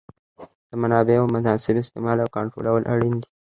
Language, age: Pashto, under 19